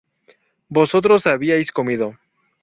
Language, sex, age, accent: Spanish, male, 19-29, México